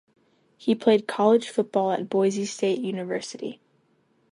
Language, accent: English, United States English